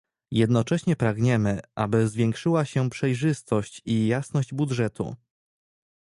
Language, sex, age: Polish, male, 19-29